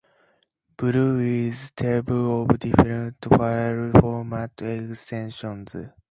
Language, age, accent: English, 19-29, United States English